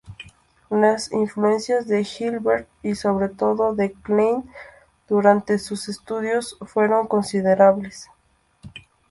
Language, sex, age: Spanish, female, under 19